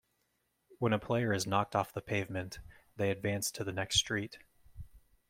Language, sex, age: English, male, 30-39